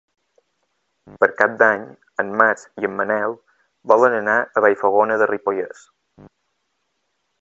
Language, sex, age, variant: Catalan, male, 19-29, Balear